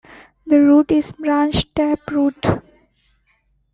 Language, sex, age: English, female, under 19